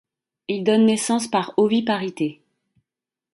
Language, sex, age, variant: French, female, 30-39, Français de métropole